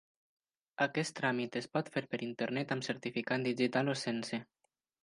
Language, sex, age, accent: Catalan, male, 19-29, valencià